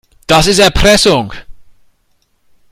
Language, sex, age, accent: German, male, 30-39, Deutschland Deutsch